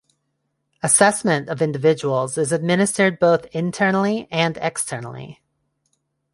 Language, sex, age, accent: English, female, 30-39, United States English